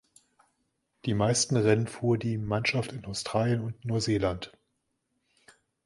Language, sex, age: German, male, 40-49